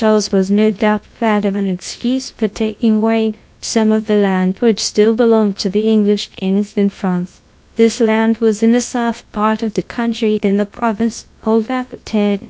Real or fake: fake